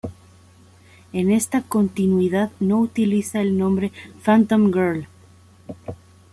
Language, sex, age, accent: Spanish, female, 30-39, México